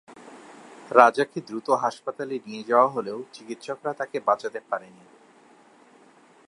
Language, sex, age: Bengali, male, 30-39